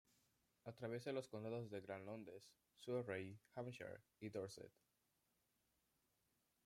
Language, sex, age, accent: Spanish, male, under 19, México